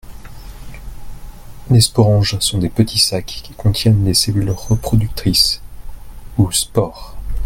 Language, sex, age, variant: French, male, 30-39, Français de métropole